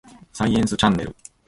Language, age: Japanese, 40-49